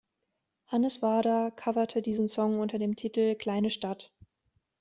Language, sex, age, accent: German, female, 19-29, Deutschland Deutsch